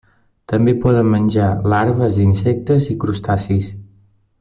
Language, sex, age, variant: Catalan, male, 19-29, Nord-Occidental